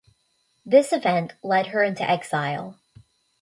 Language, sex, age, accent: English, female, under 19, United States English